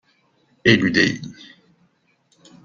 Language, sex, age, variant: French, male, 40-49, Français de métropole